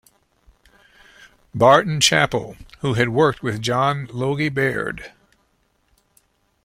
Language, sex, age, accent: English, male, 60-69, United States English